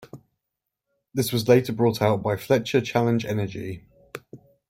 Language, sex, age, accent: English, male, 19-29, England English